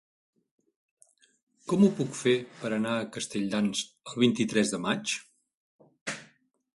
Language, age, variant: Catalan, 40-49, Central